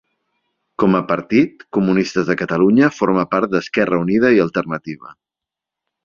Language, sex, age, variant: Catalan, male, 40-49, Central